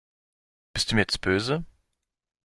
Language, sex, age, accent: German, male, 19-29, Deutschland Deutsch